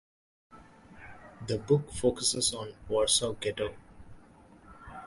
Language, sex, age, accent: English, male, 19-29, India and South Asia (India, Pakistan, Sri Lanka)